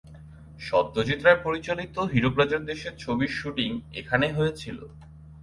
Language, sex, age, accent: Bengali, male, 19-29, Bangladeshi